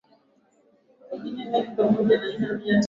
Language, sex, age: Swahili, male, 19-29